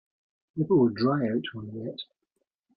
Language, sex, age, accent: English, male, 50-59, Scottish English